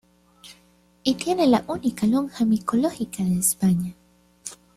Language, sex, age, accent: Spanish, female, 19-29, América central